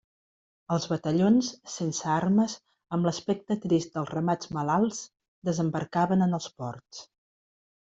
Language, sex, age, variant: Catalan, female, 50-59, Central